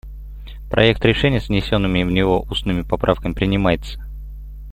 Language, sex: Russian, male